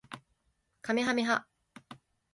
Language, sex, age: Japanese, female, 19-29